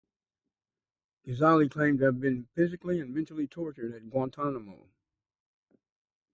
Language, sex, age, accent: English, male, 60-69, United States English